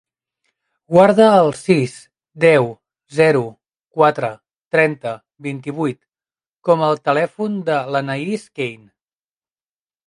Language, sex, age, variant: Catalan, male, 30-39, Central